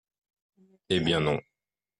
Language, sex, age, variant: French, male, 30-39, Français de métropole